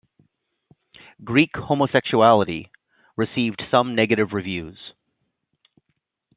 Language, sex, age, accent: English, male, 40-49, Canadian English